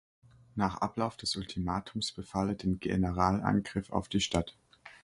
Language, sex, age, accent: German, male, under 19, Deutschland Deutsch